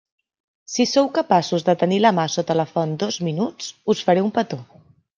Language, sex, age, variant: Catalan, female, 19-29, Central